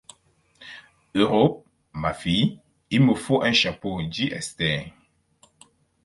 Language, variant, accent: French, Français d'Afrique subsaharienne et des îles africaines, Français du Cameroun